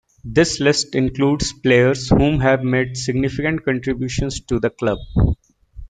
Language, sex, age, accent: English, male, 19-29, United States English